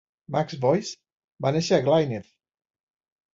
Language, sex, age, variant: Catalan, male, 60-69, Central